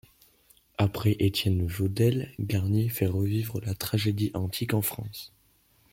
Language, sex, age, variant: French, male, under 19, Français de métropole